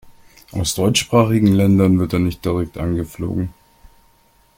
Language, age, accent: German, 30-39, Österreichisches Deutsch